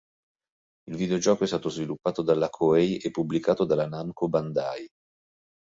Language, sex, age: Italian, male, 40-49